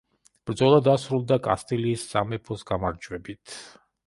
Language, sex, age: Georgian, male, 50-59